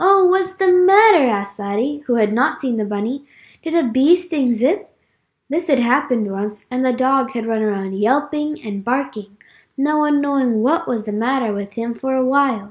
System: none